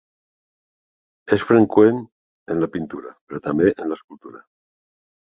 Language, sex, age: Catalan, male, 60-69